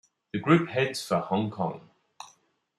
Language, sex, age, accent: English, male, 30-39, Australian English